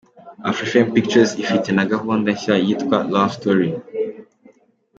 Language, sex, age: Kinyarwanda, male, under 19